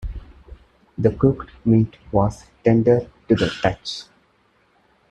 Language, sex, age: English, male, 19-29